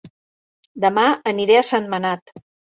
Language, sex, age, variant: Catalan, female, 50-59, Central